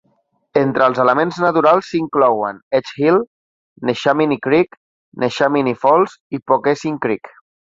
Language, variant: Catalan, Central